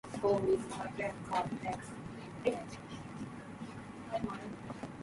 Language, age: English, 30-39